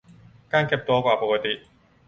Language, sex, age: Thai, male, under 19